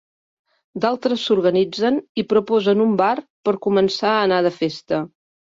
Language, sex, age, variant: Catalan, female, 50-59, Central